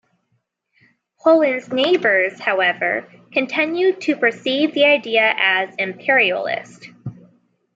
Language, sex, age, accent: English, female, 30-39, United States English